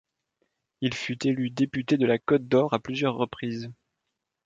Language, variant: French, Français de métropole